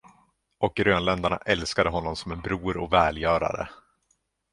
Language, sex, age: Swedish, male, 30-39